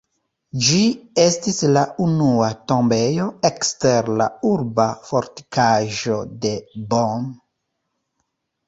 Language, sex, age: Esperanto, male, 40-49